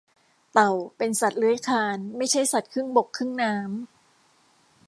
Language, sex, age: Thai, female, 50-59